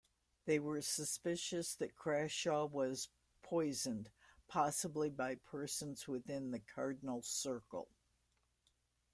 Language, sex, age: English, female, 70-79